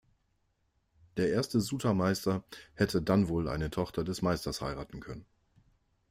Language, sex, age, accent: German, male, 40-49, Deutschland Deutsch